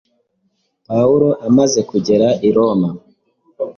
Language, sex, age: Kinyarwanda, male, 19-29